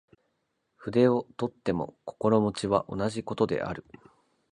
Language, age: Japanese, 19-29